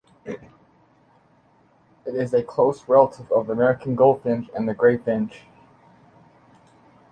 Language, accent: English, United States English